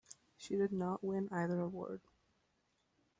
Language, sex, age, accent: English, male, under 19, United States English